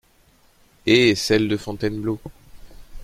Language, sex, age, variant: French, male, 30-39, Français de métropole